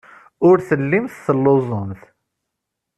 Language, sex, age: Kabyle, male, 30-39